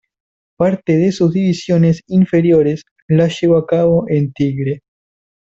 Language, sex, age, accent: Spanish, male, under 19, Rioplatense: Argentina, Uruguay, este de Bolivia, Paraguay